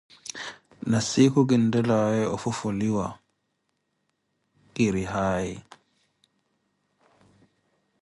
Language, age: Koti, 30-39